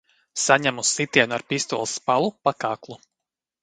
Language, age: Latvian, 30-39